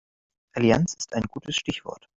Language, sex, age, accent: German, male, 19-29, Deutschland Deutsch; Norddeutsch